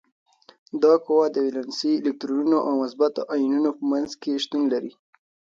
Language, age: Pashto, 19-29